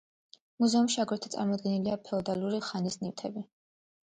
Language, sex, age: Georgian, female, 19-29